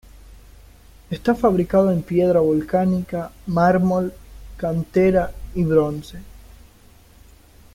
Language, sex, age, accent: Spanish, male, under 19, Rioplatense: Argentina, Uruguay, este de Bolivia, Paraguay